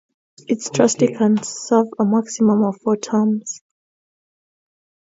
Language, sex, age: English, female, 19-29